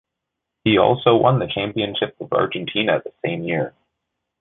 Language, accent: English, United States English